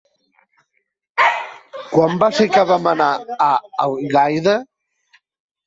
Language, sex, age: Catalan, male, 30-39